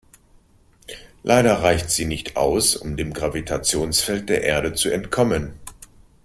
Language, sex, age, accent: German, male, 50-59, Deutschland Deutsch